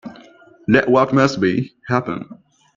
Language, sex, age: English, male, 19-29